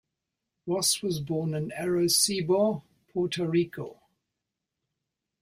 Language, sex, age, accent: English, male, 70-79, New Zealand English